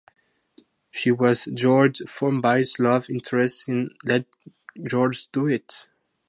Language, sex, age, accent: English, male, 19-29, French